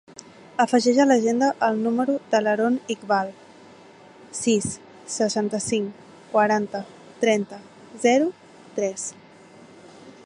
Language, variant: Catalan, Central